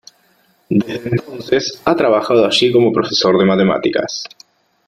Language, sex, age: Spanish, male, 30-39